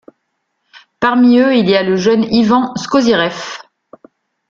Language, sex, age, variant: French, female, 40-49, Français de métropole